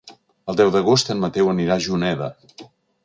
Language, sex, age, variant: Catalan, male, 60-69, Central